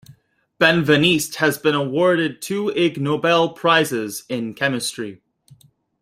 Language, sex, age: English, male, 19-29